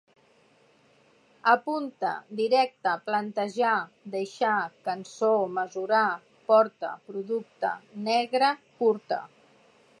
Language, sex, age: Catalan, female, 60-69